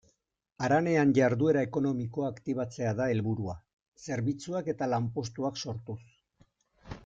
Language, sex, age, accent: Basque, male, 50-59, Erdialdekoa edo Nafarra (Gipuzkoa, Nafarroa)